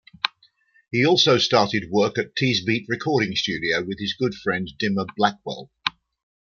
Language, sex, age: English, male, 60-69